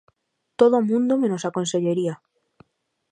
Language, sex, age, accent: Galician, female, 19-29, Normativo (estándar)